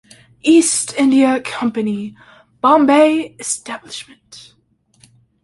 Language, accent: English, United States English